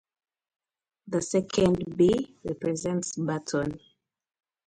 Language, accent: English, Southern African (South Africa, Zimbabwe, Namibia)